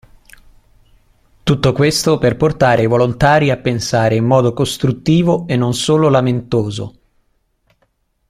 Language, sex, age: Italian, male, 40-49